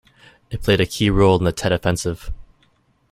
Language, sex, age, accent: English, male, 19-29, Canadian English